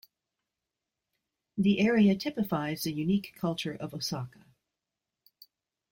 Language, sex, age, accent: English, female, 60-69, United States English